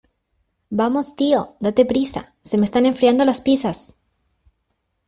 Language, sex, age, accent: Spanish, female, 19-29, Chileno: Chile, Cuyo